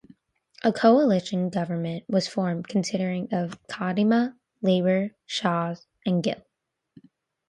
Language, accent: English, United States English